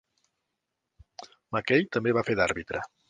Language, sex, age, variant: Catalan, male, 50-59, Central